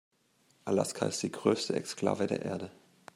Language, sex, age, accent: German, male, 19-29, Deutschland Deutsch